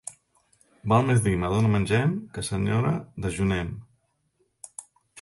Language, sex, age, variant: Catalan, male, 50-59, Central